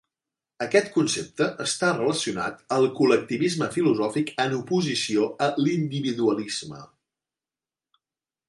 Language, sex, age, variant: Catalan, male, 40-49, Central